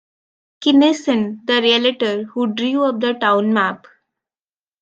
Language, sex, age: English, female, 19-29